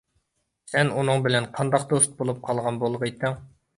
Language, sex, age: Uyghur, male, 19-29